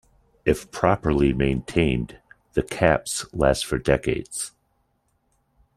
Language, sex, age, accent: English, male, 50-59, United States English